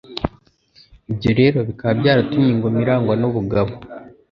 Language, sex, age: Kinyarwanda, male, under 19